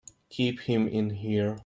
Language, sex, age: English, male, 19-29